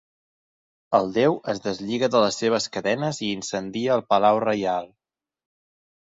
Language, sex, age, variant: Catalan, male, 30-39, Central